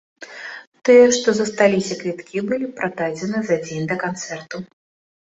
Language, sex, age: Belarusian, female, 19-29